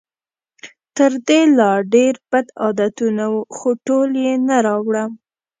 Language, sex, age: Pashto, female, 19-29